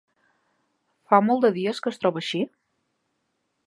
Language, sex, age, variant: Catalan, female, 30-39, Central